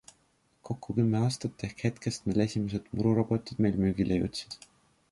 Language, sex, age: Estonian, male, 19-29